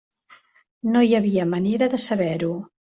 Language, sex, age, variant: Catalan, female, 50-59, Central